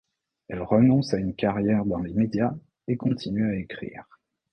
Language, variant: French, Français de métropole